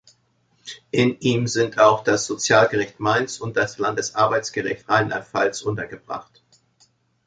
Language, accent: German, Deutschland Deutsch